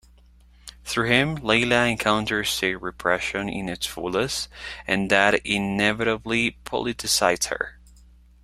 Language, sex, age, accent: English, male, 19-29, United States English